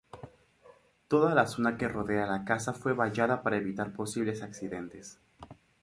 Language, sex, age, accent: Spanish, male, 19-29, América central